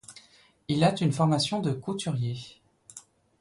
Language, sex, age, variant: French, female, 19-29, Français de métropole